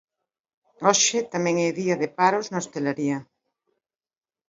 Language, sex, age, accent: Galician, female, 50-59, Normativo (estándar)